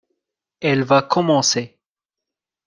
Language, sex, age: French, male, 19-29